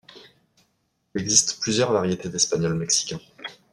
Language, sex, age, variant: French, male, 30-39, Français de métropole